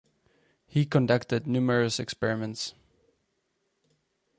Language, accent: English, United States English